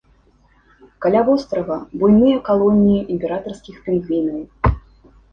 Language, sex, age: Belarusian, female, 40-49